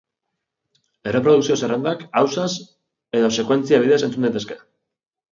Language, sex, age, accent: Basque, male, 30-39, Mendebalekoa (Araba, Bizkaia, Gipuzkoako mendebaleko herri batzuk)